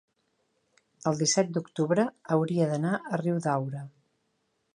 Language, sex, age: Catalan, female, 50-59